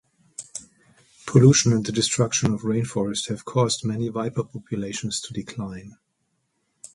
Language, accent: English, German English